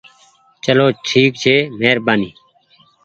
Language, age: Goaria, 30-39